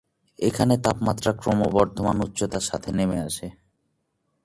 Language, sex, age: Bengali, male, 19-29